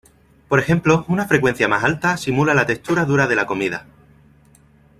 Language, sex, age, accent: Spanish, male, 30-39, España: Sur peninsular (Andalucia, Extremadura, Murcia)